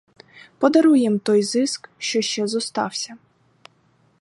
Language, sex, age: Ukrainian, female, 19-29